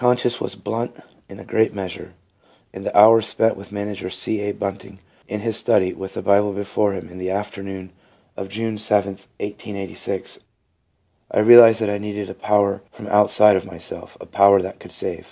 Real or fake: real